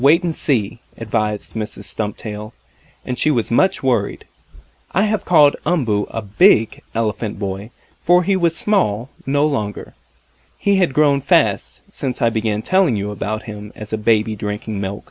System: none